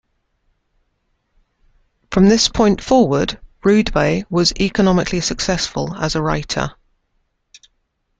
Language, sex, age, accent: English, female, 50-59, England English